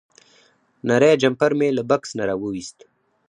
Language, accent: Pashto, معیاري پښتو